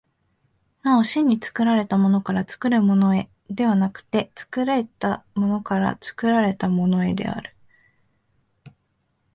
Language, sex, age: Japanese, female, 19-29